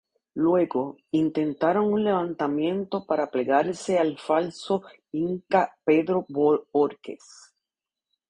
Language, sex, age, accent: Spanish, female, 50-59, Caribe: Cuba, Venezuela, Puerto Rico, República Dominicana, Panamá, Colombia caribeña, México caribeño, Costa del golfo de México